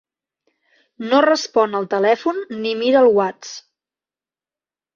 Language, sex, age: Catalan, female, 30-39